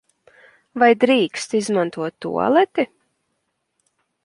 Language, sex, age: Latvian, female, 19-29